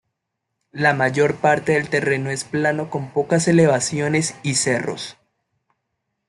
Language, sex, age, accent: Spanish, male, 19-29, Andino-Pacífico: Colombia, Perú, Ecuador, oeste de Bolivia y Venezuela andina